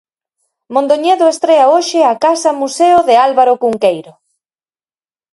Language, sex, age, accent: Galician, female, 40-49, Atlántico (seseo e gheada)